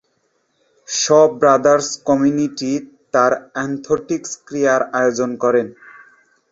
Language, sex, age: Bengali, male, 19-29